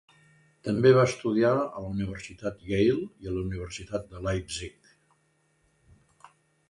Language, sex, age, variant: Catalan, male, 70-79, Central